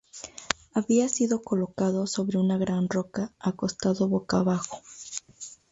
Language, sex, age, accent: Spanish, female, 19-29, México